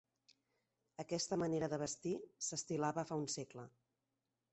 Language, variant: Catalan, Central